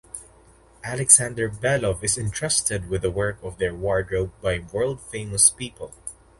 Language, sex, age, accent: English, male, under 19, Filipino